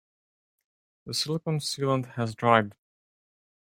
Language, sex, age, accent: English, male, 19-29, United States English